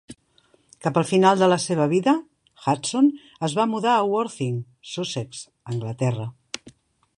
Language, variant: Catalan, Central